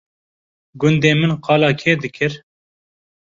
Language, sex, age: Kurdish, male, 19-29